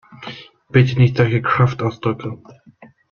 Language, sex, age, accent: German, male, 19-29, Deutschland Deutsch